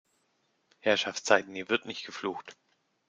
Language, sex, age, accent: German, male, 30-39, Deutschland Deutsch